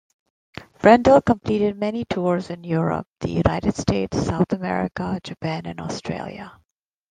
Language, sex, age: English, female, 50-59